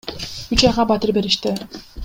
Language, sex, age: Kyrgyz, female, 19-29